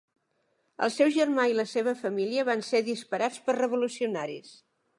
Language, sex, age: Catalan, female, 70-79